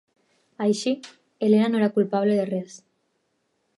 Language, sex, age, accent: Catalan, female, 19-29, Tortosí